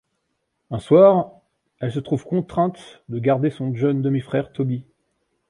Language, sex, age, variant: French, male, 40-49, Français de métropole